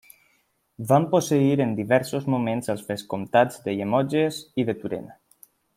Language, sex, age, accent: Catalan, male, under 19, valencià